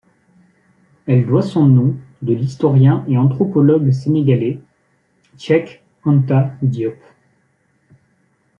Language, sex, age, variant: French, male, 30-39, Français de métropole